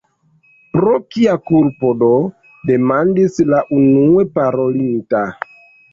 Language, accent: Esperanto, Internacia